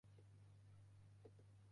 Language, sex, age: Japanese, male, 19-29